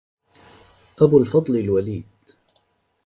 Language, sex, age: Arabic, male, 19-29